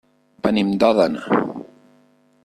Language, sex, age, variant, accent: Catalan, male, 40-49, Central, central